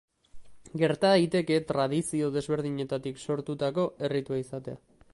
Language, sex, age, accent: Basque, male, 19-29, Mendebalekoa (Araba, Bizkaia, Gipuzkoako mendebaleko herri batzuk)